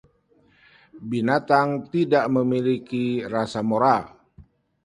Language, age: Indonesian, 50-59